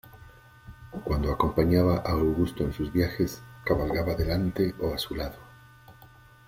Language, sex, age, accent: Spanish, male, 50-59, Andino-Pacífico: Colombia, Perú, Ecuador, oeste de Bolivia y Venezuela andina